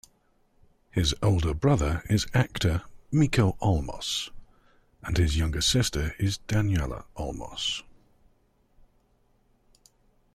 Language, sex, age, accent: English, male, 30-39, England English